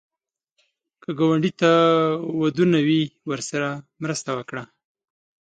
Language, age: Pashto, 30-39